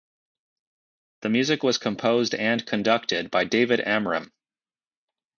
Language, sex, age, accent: English, male, 30-39, United States English